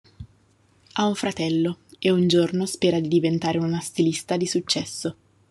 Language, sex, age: Italian, female, 30-39